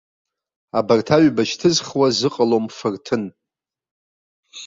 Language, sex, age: Abkhazian, male, 40-49